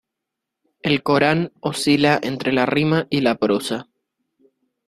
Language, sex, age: Spanish, male, 19-29